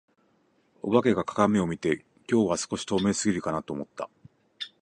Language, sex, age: Japanese, male, 40-49